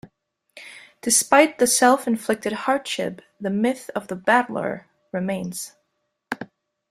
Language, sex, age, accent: English, female, 19-29, United States English